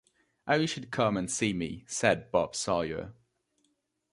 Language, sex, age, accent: English, male, 19-29, England English